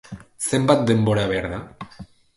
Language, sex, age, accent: Basque, male, 30-39, Mendebalekoa (Araba, Bizkaia, Gipuzkoako mendebaleko herri batzuk)